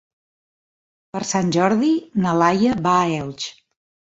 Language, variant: Catalan, Central